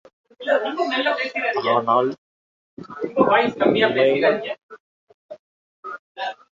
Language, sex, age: Tamil, male, 19-29